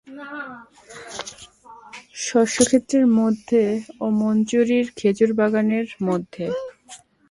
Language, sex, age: Bengali, female, 19-29